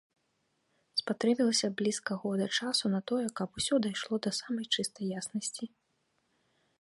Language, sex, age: Belarusian, female, 30-39